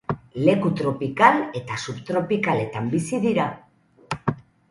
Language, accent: Basque, Erdialdekoa edo Nafarra (Gipuzkoa, Nafarroa)